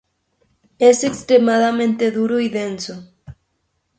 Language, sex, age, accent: Spanish, female, 19-29, México